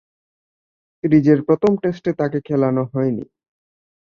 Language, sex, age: Bengali, male, 19-29